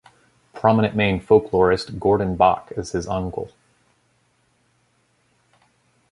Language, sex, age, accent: English, male, 30-39, United States English